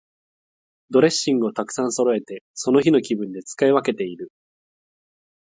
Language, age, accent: Japanese, 19-29, 関西弁